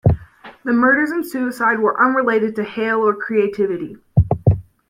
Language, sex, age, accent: English, female, under 19, United States English